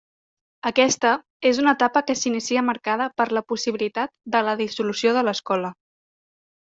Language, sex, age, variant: Catalan, female, 19-29, Central